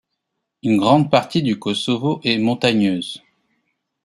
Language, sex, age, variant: French, male, 40-49, Français de métropole